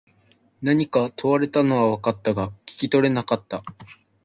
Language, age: Japanese, under 19